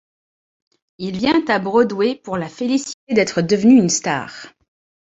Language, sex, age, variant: French, female, 30-39, Français de métropole